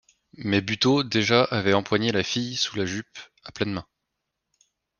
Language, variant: French, Français de métropole